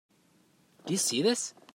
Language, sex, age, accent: English, male, 30-39, Canadian English